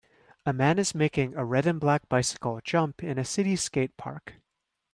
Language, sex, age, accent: English, male, 30-39, United States English